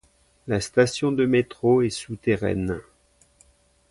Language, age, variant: French, 50-59, Français de métropole